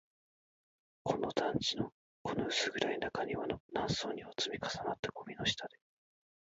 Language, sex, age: Japanese, male, 19-29